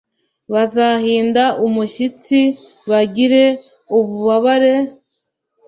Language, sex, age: Kinyarwanda, female, 19-29